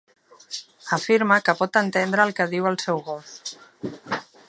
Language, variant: Catalan, Nord-Occidental